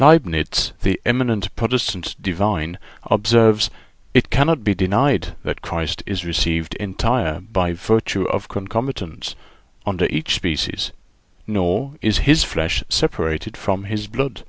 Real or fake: real